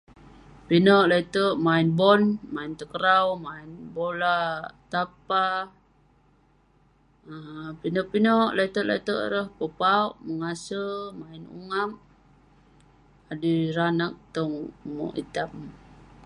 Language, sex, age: Western Penan, female, 19-29